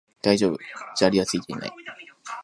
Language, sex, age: Japanese, male, 19-29